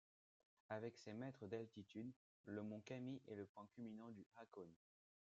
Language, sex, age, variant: French, male, under 19, Français de métropole